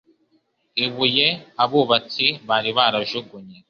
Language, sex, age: Kinyarwanda, male, 19-29